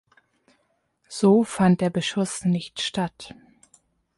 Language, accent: German, Deutschland Deutsch